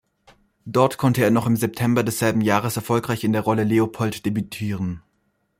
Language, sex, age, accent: German, male, 19-29, Deutschland Deutsch